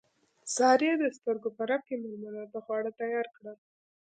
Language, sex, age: Pashto, female, under 19